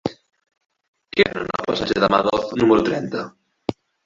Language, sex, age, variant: Catalan, male, 19-29, Nord-Occidental